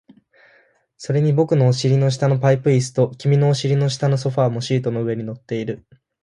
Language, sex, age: Japanese, male, 19-29